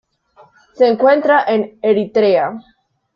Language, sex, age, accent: Spanish, female, under 19, América central